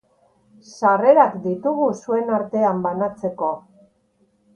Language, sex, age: Basque, female, 60-69